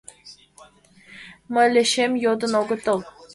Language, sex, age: Mari, female, 19-29